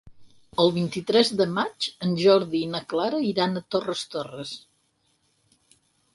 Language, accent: Catalan, Empordanès